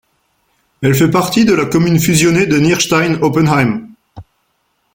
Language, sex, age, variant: French, male, 40-49, Français de métropole